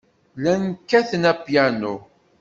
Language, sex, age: Kabyle, male, 50-59